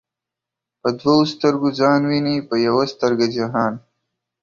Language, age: Pashto, 19-29